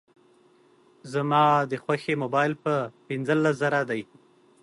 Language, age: Pashto, 30-39